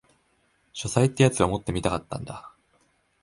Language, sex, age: Japanese, male, under 19